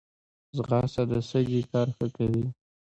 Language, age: Pashto, 19-29